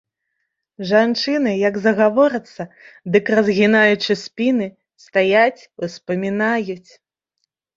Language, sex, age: Belarusian, female, 30-39